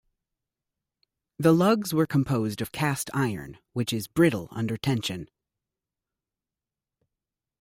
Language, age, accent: English, 30-39, United States English